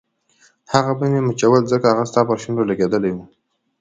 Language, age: Pashto, 19-29